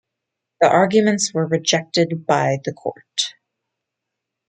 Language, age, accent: English, 19-29, United States English